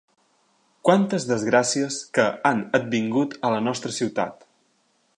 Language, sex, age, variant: Catalan, male, 19-29, Central